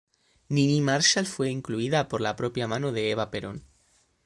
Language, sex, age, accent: Spanish, male, 19-29, España: Centro-Sur peninsular (Madrid, Toledo, Castilla-La Mancha)